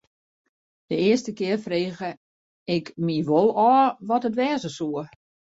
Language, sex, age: Western Frisian, female, 50-59